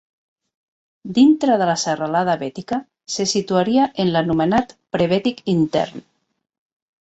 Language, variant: Catalan, Central